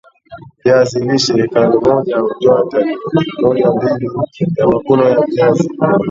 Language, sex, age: Swahili, male, 19-29